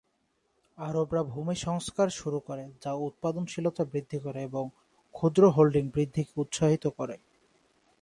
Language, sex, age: Bengali, male, 19-29